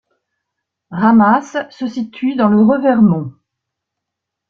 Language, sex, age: French, female, 70-79